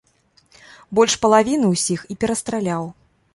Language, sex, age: Belarusian, female, 40-49